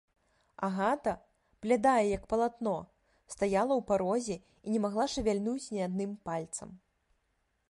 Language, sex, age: Belarusian, female, 19-29